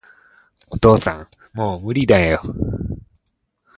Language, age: Japanese, 19-29